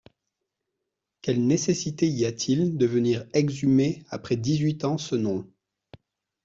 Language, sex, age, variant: French, male, 30-39, Français de métropole